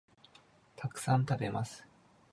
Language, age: Japanese, 30-39